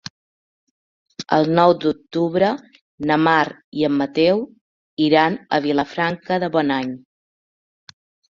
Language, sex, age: Catalan, female, 50-59